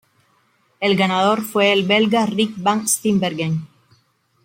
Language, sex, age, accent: Spanish, female, 19-29, Caribe: Cuba, Venezuela, Puerto Rico, República Dominicana, Panamá, Colombia caribeña, México caribeño, Costa del golfo de México